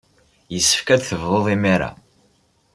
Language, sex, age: Kabyle, male, under 19